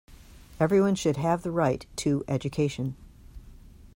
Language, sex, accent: English, female, United States English